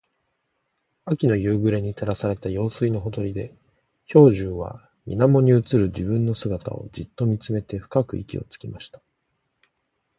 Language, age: Japanese, 40-49